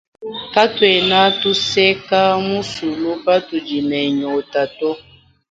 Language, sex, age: Luba-Lulua, female, 19-29